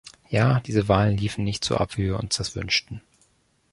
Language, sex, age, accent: German, male, 40-49, Deutschland Deutsch